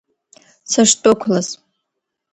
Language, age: Abkhazian, under 19